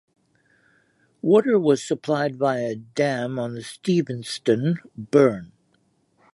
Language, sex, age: English, male, 70-79